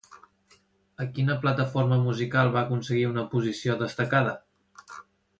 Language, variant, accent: Catalan, Central, central